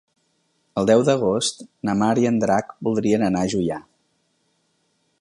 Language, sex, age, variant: Catalan, male, 50-59, Central